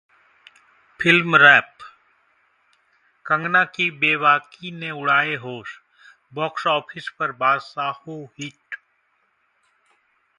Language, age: Hindi, 40-49